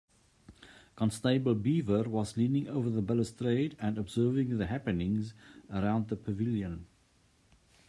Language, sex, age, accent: English, male, 60-69, Southern African (South Africa, Zimbabwe, Namibia)